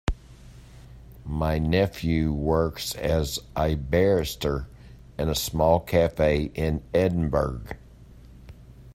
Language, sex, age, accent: English, male, 50-59, United States English